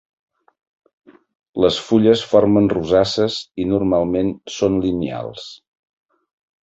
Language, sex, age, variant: Catalan, male, 60-69, Central